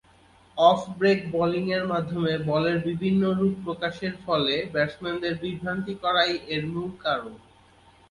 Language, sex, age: Bengali, male, 30-39